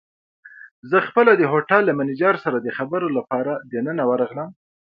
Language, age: Pashto, 19-29